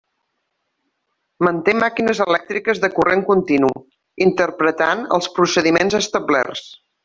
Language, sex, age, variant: Catalan, female, 40-49, Central